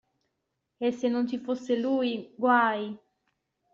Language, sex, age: Italian, female, 19-29